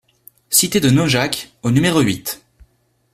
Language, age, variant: French, 19-29, Français de métropole